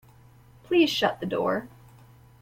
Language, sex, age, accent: English, female, 19-29, Canadian English